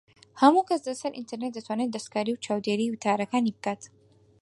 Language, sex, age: Central Kurdish, female, 19-29